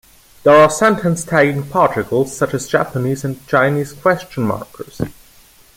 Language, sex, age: English, male, 19-29